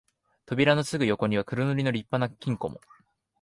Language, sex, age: Japanese, male, 19-29